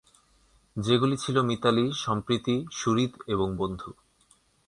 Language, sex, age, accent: Bengali, male, 19-29, Bangladeshi